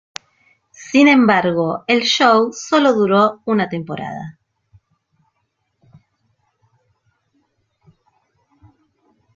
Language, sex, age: Spanish, female, 40-49